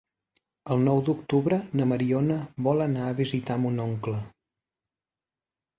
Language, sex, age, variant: Catalan, male, 40-49, Central